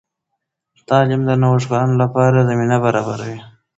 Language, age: Pashto, 19-29